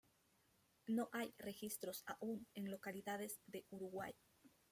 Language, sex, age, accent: Spanish, female, 19-29, Andino-Pacífico: Colombia, Perú, Ecuador, oeste de Bolivia y Venezuela andina